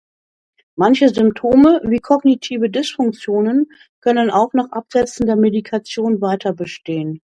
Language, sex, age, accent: German, female, 60-69, Deutschland Deutsch